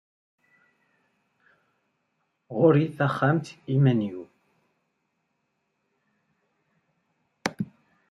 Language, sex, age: Kabyle, male, 19-29